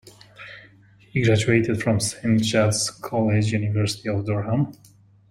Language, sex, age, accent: English, male, 30-39, United States English